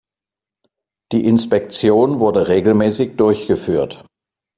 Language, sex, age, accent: German, male, 50-59, Deutschland Deutsch